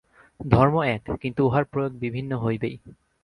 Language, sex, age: Bengali, male, 19-29